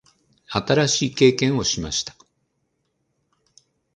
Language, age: Japanese, 50-59